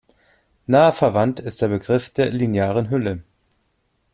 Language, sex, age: German, male, 30-39